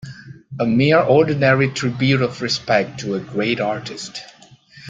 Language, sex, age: English, male, 40-49